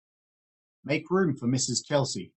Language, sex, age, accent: English, male, 30-39, Australian English